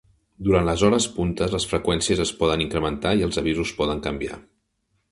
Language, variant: Catalan, Central